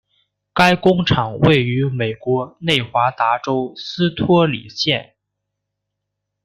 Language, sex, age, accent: Chinese, male, 19-29, 出生地：河北省